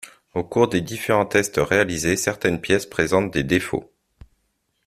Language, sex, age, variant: French, male, 30-39, Français de métropole